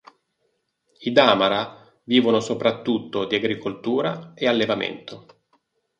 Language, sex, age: Italian, male, 40-49